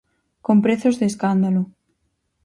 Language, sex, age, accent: Galician, female, 19-29, Central (gheada)